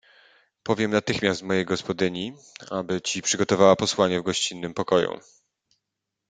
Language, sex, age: Polish, male, 30-39